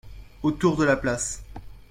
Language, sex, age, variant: French, male, 19-29, Français de métropole